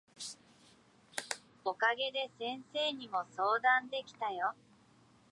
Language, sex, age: Japanese, male, 19-29